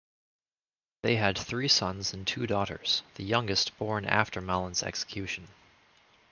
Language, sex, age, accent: English, male, 30-39, United States English